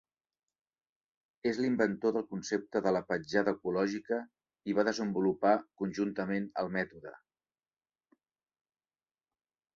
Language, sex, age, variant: Catalan, male, 40-49, Central